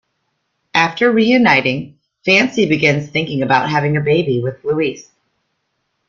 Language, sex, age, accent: English, female, 40-49, United States English